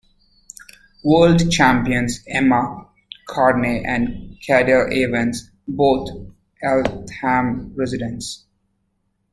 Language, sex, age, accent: English, male, 30-39, United States English